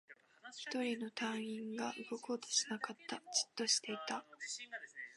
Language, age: Japanese, 19-29